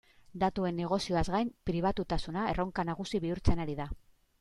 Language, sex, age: Basque, female, 40-49